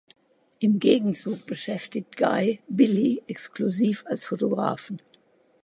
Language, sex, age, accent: German, female, 60-69, Deutschland Deutsch